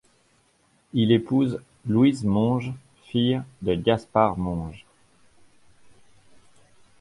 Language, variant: French, Français de métropole